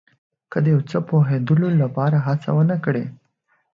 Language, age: Pashto, 19-29